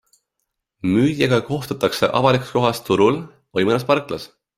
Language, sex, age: Estonian, male, 19-29